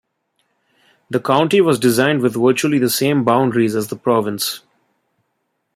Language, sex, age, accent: English, male, 19-29, India and South Asia (India, Pakistan, Sri Lanka)